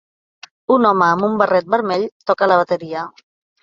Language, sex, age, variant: Catalan, female, 40-49, Central